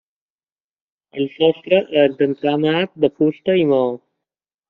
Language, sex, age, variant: Catalan, male, 30-39, Balear